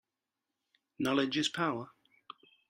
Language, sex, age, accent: English, male, 30-39, England English